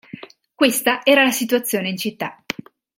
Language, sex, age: Italian, female, 30-39